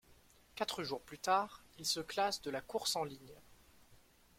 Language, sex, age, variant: French, male, 19-29, Français de métropole